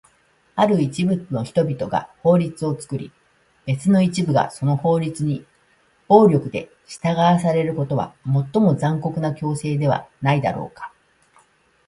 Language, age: Japanese, 60-69